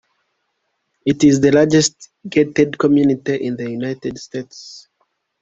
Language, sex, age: English, male, 19-29